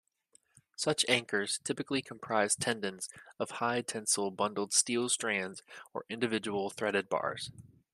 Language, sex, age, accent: English, male, 19-29, United States English